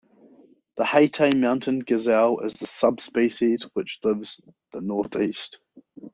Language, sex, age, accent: English, male, 19-29, New Zealand English